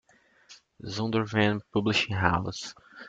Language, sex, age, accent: English, male, 19-29, United States English